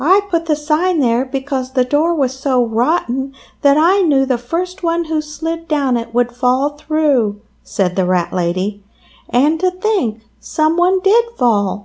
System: none